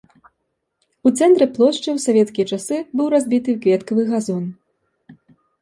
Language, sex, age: Belarusian, female, 19-29